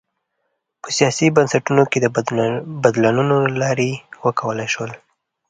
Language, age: Pashto, under 19